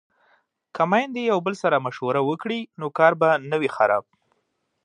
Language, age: Pashto, 19-29